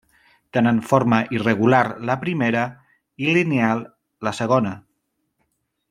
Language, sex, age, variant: Catalan, male, 40-49, Central